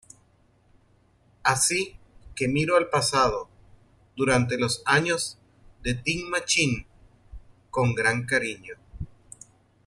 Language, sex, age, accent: Spanish, male, 40-49, Caribe: Cuba, Venezuela, Puerto Rico, República Dominicana, Panamá, Colombia caribeña, México caribeño, Costa del golfo de México